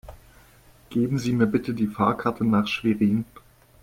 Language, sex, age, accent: German, male, 30-39, Deutschland Deutsch